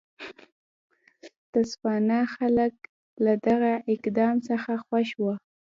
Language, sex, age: Pashto, female, under 19